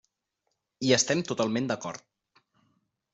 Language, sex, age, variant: Catalan, male, 19-29, Central